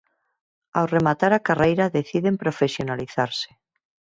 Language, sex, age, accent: Galician, female, 40-49, Normativo (estándar)